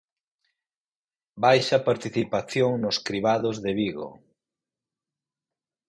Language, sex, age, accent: Galician, male, 50-59, Normativo (estándar)